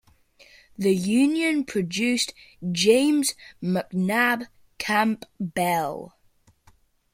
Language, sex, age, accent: English, male, under 19, Welsh English